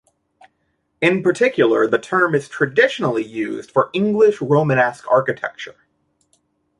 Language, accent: English, United States English